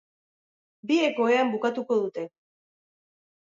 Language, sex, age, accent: Basque, female, 40-49, Erdialdekoa edo Nafarra (Gipuzkoa, Nafarroa)